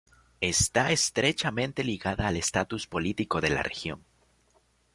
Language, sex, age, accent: Spanish, male, under 19, Andino-Pacífico: Colombia, Perú, Ecuador, oeste de Bolivia y Venezuela andina